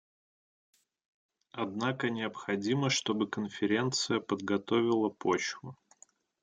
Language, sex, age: Russian, male, 30-39